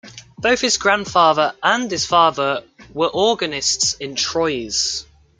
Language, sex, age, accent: English, male, under 19, England English